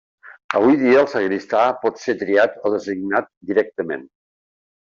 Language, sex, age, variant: Catalan, male, 70-79, Central